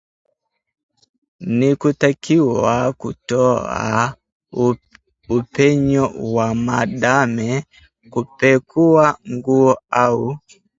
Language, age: Swahili, 19-29